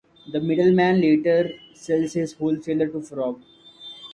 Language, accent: English, India and South Asia (India, Pakistan, Sri Lanka)